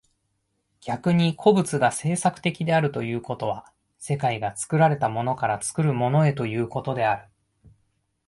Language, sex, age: Japanese, male, 30-39